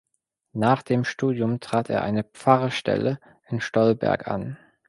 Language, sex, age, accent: German, male, 30-39, Deutschland Deutsch